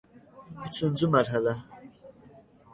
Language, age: Azerbaijani, 19-29